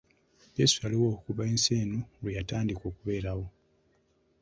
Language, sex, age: Ganda, male, 19-29